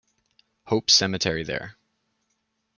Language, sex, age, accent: English, male, 19-29, Canadian English